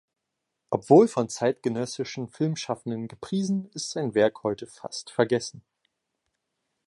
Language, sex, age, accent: German, male, 19-29, Deutschland Deutsch